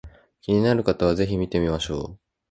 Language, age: Japanese, 19-29